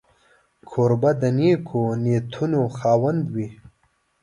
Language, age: Pashto, 19-29